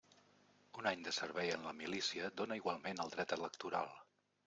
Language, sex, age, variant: Catalan, male, 40-49, Central